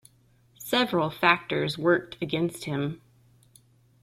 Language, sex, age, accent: English, female, 30-39, United States English